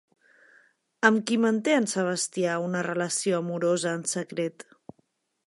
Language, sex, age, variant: Catalan, female, 30-39, Central